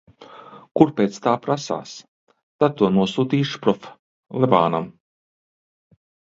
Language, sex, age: Latvian, male, 60-69